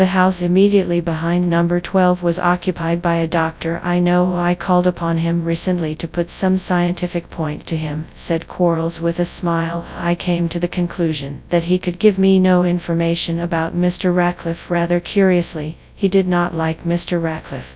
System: TTS, FastPitch